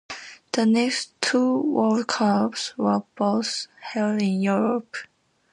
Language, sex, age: English, female, 19-29